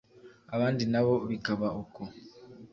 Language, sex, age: Kinyarwanda, male, 19-29